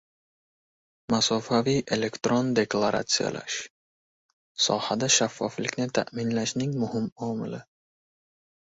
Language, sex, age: Uzbek, male, 19-29